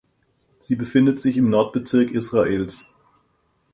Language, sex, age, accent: German, male, 50-59, Deutschland Deutsch